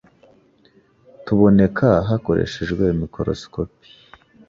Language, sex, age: Kinyarwanda, female, 40-49